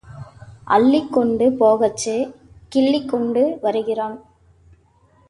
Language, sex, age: Tamil, female, 19-29